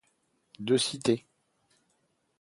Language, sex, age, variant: French, male, 40-49, Français de métropole